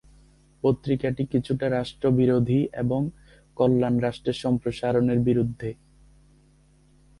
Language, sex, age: Bengali, male, 19-29